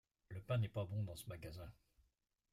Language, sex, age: French, male, 60-69